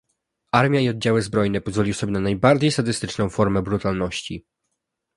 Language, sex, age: Polish, male, 19-29